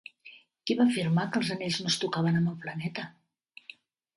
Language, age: Catalan, 60-69